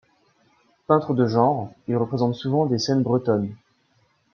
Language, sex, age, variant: French, male, 19-29, Français de métropole